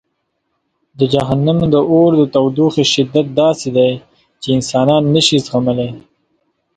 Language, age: Pashto, under 19